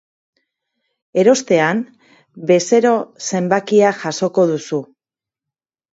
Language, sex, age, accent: Basque, female, 40-49, Mendebalekoa (Araba, Bizkaia, Gipuzkoako mendebaleko herri batzuk)